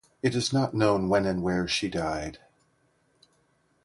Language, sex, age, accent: English, male, 60-69, United States English